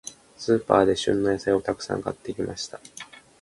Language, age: Japanese, under 19